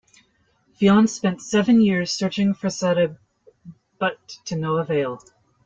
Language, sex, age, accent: English, male, 19-29, United States English